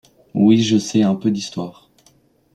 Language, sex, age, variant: French, male, under 19, Français de métropole